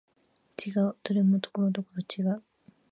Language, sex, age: Japanese, female, 19-29